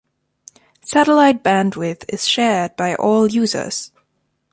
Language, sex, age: English, female, 19-29